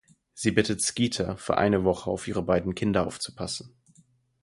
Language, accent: German, Deutschland Deutsch